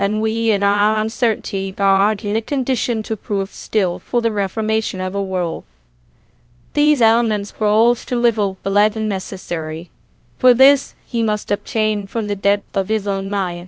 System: TTS, VITS